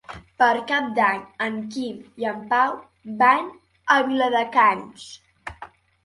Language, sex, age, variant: Catalan, female, under 19, Central